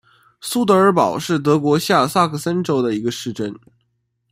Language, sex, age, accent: Chinese, male, 19-29, 出生地：江苏省